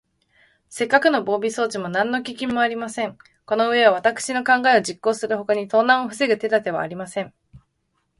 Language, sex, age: Japanese, female, 19-29